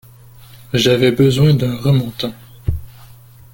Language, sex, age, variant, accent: French, male, 19-29, Français d'Amérique du Nord, Français du Canada